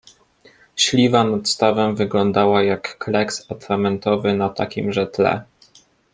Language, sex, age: Polish, male, 19-29